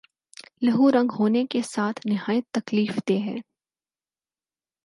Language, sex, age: Urdu, female, 19-29